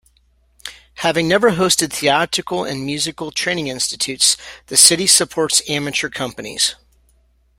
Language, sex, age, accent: English, male, 40-49, United States English